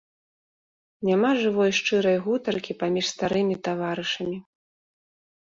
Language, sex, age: Belarusian, female, 40-49